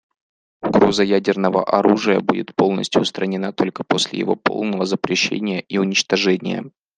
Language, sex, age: Russian, male, 19-29